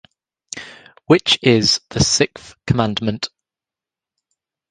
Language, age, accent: English, 19-29, England English; yorkshire